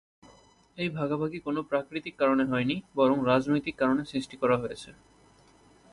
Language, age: Bengali, 19-29